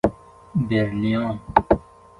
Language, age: Persian, 30-39